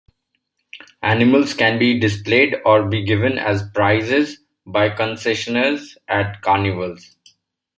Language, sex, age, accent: English, male, 30-39, India and South Asia (India, Pakistan, Sri Lanka)